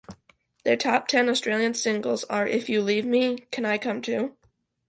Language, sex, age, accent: English, female, under 19, United States English